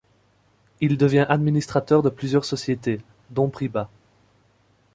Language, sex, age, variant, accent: French, male, 19-29, Français d'Europe, Français de Belgique